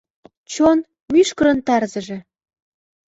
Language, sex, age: Mari, female, under 19